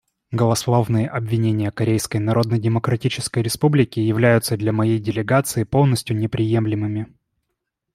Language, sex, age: Russian, male, 19-29